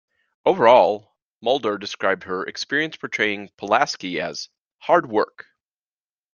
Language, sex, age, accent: English, male, 40-49, United States English